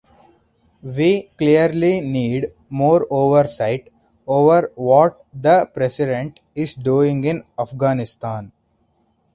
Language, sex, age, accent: English, male, 19-29, India and South Asia (India, Pakistan, Sri Lanka)